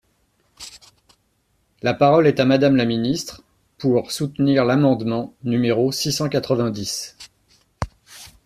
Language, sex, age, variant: French, male, 40-49, Français de métropole